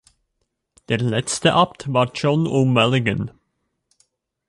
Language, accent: German, Schweizerdeutsch